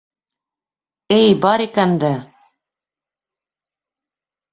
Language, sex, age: Bashkir, female, 30-39